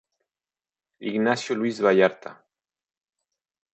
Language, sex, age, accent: Spanish, male, 30-39, México